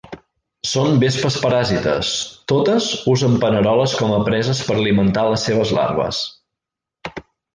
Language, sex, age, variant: Catalan, male, 40-49, Central